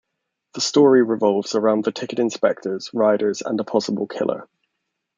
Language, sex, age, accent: English, male, 19-29, England English